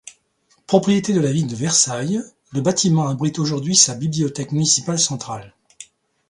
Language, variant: French, Français de métropole